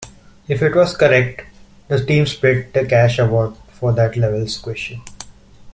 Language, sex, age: English, male, 19-29